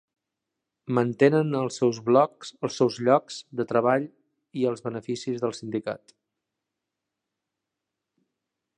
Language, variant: Catalan, Central